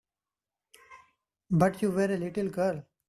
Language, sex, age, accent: English, male, 19-29, India and South Asia (India, Pakistan, Sri Lanka)